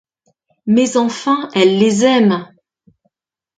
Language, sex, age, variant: French, female, 50-59, Français de métropole